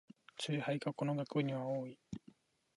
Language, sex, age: Japanese, male, 19-29